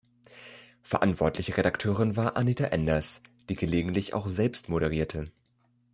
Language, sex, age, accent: German, male, 30-39, Deutschland Deutsch